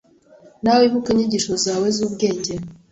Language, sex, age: Kinyarwanda, female, 19-29